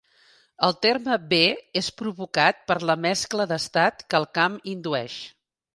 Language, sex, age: Catalan, female, 50-59